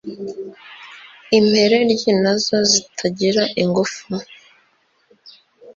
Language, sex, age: Kinyarwanda, female, 19-29